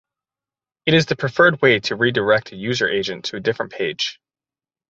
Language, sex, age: English, male, 30-39